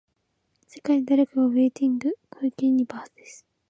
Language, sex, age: Japanese, female, 19-29